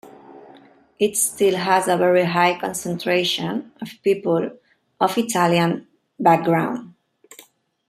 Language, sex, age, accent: English, female, 40-49, United States English